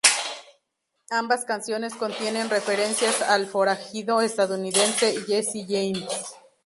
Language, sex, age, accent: Spanish, female, 30-39, México